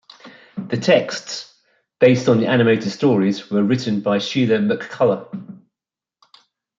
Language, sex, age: English, male, 50-59